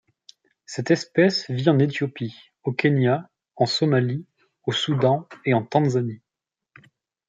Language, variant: French, Français de métropole